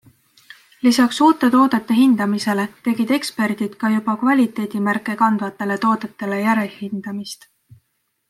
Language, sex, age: Estonian, female, 19-29